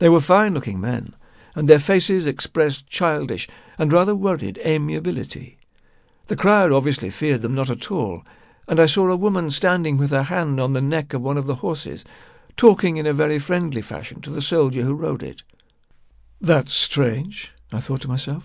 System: none